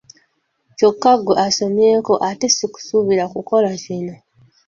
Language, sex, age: Ganda, female, 19-29